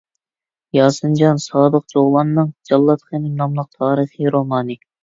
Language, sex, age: Uyghur, male, 19-29